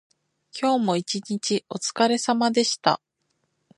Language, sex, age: Japanese, female, 19-29